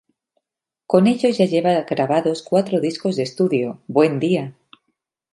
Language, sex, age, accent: Spanish, female, 40-49, España: Norte peninsular (Asturias, Castilla y León, Cantabria, País Vasco, Navarra, Aragón, La Rioja, Guadalajara, Cuenca)